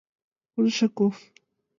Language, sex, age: Mari, female, 19-29